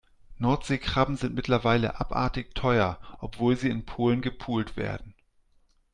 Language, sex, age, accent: German, male, 40-49, Deutschland Deutsch